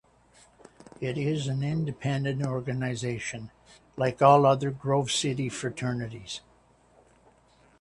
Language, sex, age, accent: English, male, 60-69, Canadian English